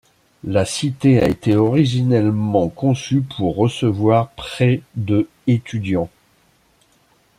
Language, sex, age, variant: French, male, 50-59, Français de métropole